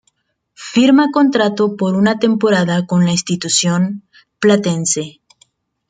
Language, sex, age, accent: Spanish, female, 19-29, México